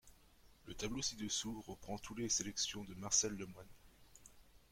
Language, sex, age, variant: French, male, 19-29, Français de métropole